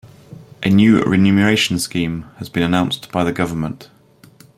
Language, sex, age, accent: English, male, 19-29, England English